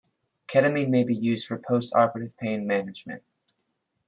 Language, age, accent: English, 30-39, United States English